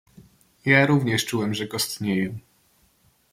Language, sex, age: Polish, male, 19-29